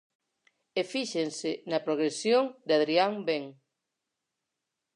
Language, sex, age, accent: Galician, female, 40-49, Normativo (estándar)